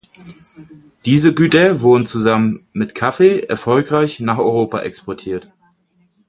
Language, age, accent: German, 40-49, Deutschland Deutsch